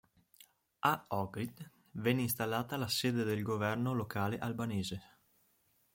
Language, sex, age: Italian, male, 19-29